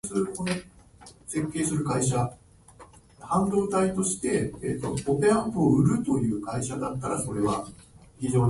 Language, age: Japanese, 19-29